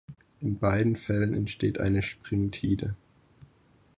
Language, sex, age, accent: German, male, 19-29, Deutschland Deutsch